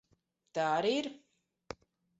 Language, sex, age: Latvian, female, 30-39